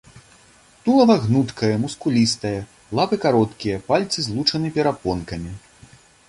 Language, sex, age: Belarusian, male, 30-39